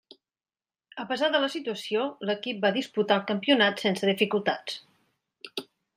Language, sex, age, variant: Catalan, female, 50-59, Central